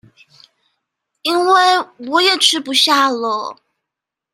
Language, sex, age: Chinese, female, 19-29